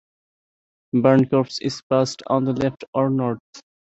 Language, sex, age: English, male, 19-29